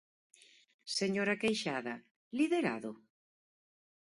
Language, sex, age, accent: Galician, female, 40-49, Normativo (estándar)